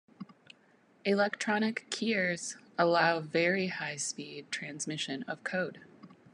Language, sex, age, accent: English, female, 30-39, United States English